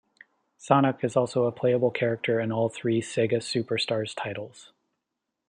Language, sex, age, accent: English, male, 30-39, United States English